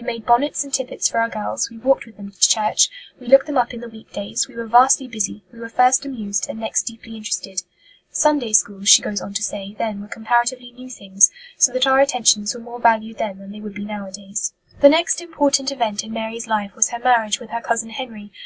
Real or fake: real